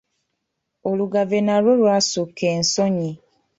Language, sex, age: Ganda, female, 30-39